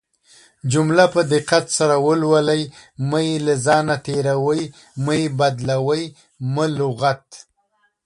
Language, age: Pashto, 40-49